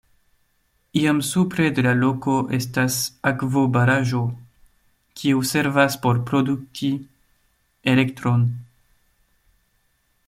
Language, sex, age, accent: Esperanto, male, 19-29, Internacia